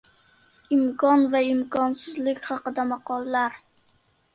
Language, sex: Uzbek, male